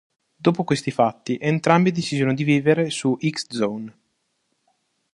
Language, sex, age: Italian, male, 19-29